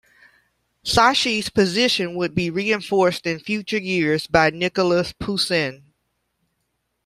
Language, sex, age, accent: English, female, 30-39, United States English